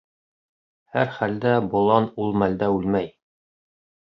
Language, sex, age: Bashkir, male, 30-39